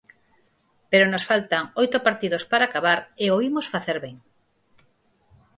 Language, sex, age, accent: Galician, female, 50-59, Normativo (estándar)